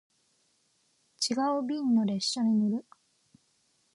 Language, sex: Japanese, female